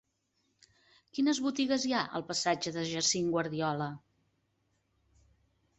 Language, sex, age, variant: Catalan, female, 60-69, Central